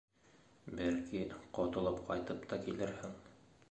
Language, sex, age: Bashkir, male, 30-39